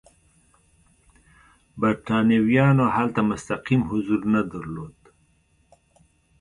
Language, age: Pashto, 60-69